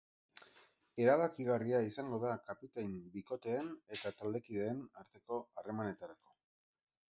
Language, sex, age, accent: Basque, male, 50-59, Erdialdekoa edo Nafarra (Gipuzkoa, Nafarroa)